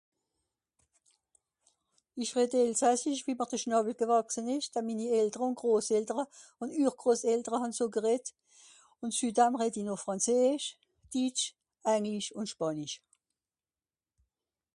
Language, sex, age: Swiss German, female, 60-69